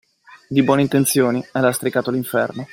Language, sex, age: Italian, male, 30-39